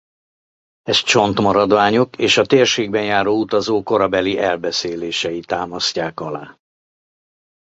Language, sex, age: Hungarian, male, 60-69